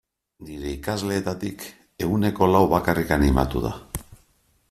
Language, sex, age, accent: Basque, male, 50-59, Mendebalekoa (Araba, Bizkaia, Gipuzkoako mendebaleko herri batzuk)